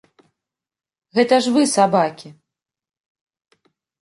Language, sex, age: Belarusian, female, 30-39